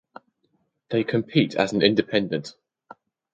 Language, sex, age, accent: English, male, under 19, England English